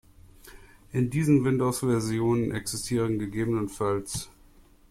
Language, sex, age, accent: German, male, 30-39, Deutschland Deutsch